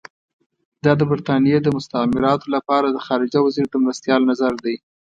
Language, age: Pashto, 19-29